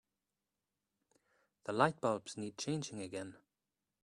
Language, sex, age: English, male, 30-39